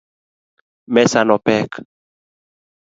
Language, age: Luo (Kenya and Tanzania), 19-29